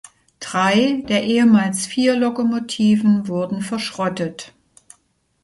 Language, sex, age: German, female, 60-69